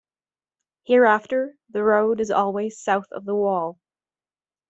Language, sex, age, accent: English, female, 19-29, United States English